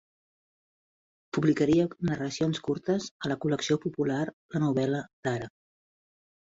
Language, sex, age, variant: Catalan, female, 40-49, Central